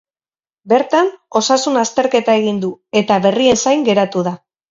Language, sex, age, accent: Basque, female, 40-49, Mendebalekoa (Araba, Bizkaia, Gipuzkoako mendebaleko herri batzuk)